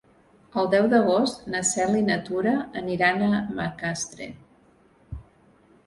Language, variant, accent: Catalan, Central, central